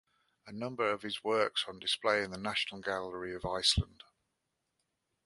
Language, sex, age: English, male, 40-49